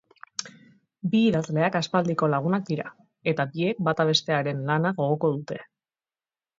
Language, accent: Basque, Erdialdekoa edo Nafarra (Gipuzkoa, Nafarroa)